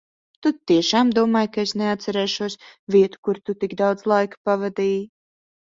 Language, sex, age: Latvian, female, 30-39